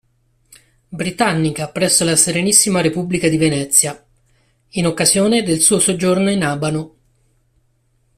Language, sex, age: Italian, male, 30-39